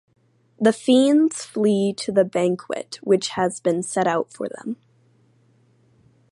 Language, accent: English, United States English